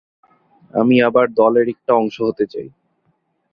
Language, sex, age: Bengali, male, 19-29